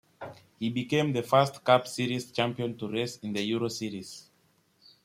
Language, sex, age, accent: English, male, under 19, England English